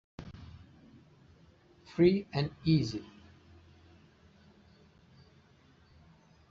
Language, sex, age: Italian, male, 50-59